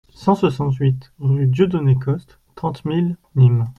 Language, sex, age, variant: French, male, 19-29, Français de métropole